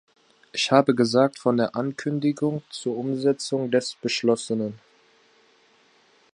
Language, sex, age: German, male, under 19